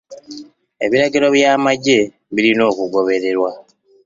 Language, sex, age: Ganda, male, 19-29